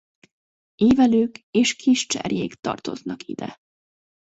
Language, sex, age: Hungarian, female, 19-29